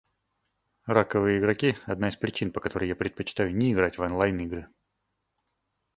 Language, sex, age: Russian, male, 30-39